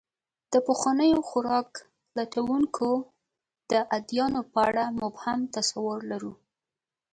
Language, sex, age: Pashto, female, 19-29